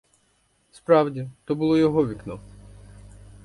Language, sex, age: Ukrainian, male, 19-29